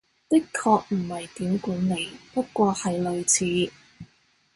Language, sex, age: Cantonese, female, 19-29